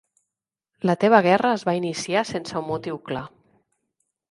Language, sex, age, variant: Catalan, female, 40-49, Central